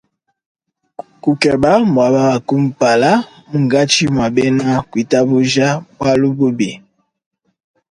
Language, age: Luba-Lulua, 30-39